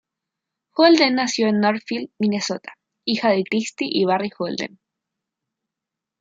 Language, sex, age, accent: Spanish, female, 19-29, Chileno: Chile, Cuyo